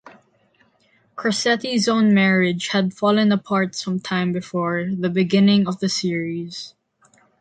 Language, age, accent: English, under 19, Filipino